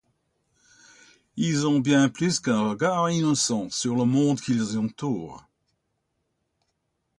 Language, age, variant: French, 70-79, Français de métropole